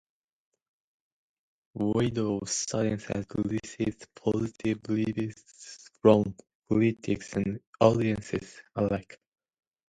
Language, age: English, 19-29